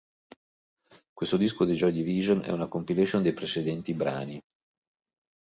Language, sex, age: Italian, male, 40-49